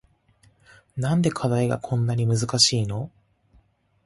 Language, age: Japanese, 19-29